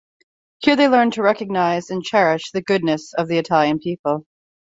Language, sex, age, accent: English, female, 30-39, United States English